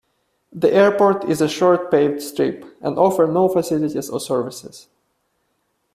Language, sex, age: English, male, 30-39